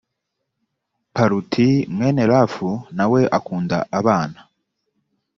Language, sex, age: Kinyarwanda, male, 19-29